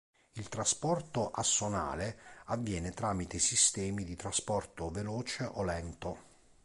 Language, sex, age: Italian, male, 40-49